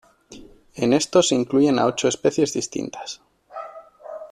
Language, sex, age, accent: Spanish, male, 40-49, España: Norte peninsular (Asturias, Castilla y León, Cantabria, País Vasco, Navarra, Aragón, La Rioja, Guadalajara, Cuenca)